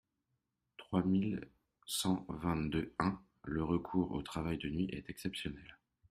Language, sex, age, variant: French, male, 40-49, Français de métropole